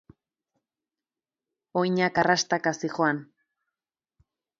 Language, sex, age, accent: Basque, female, 30-39, Erdialdekoa edo Nafarra (Gipuzkoa, Nafarroa)